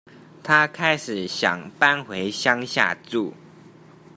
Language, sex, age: Chinese, male, 19-29